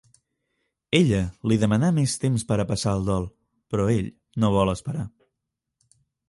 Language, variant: Catalan, Septentrional